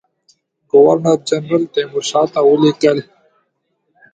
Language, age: Pashto, 19-29